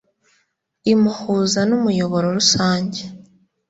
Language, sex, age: Kinyarwanda, female, 30-39